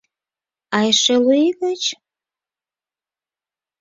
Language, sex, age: Mari, female, 40-49